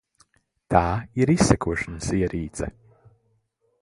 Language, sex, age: Latvian, male, 19-29